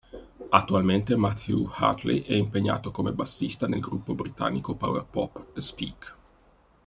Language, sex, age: Italian, male, 50-59